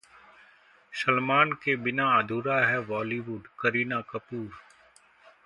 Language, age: Hindi, 40-49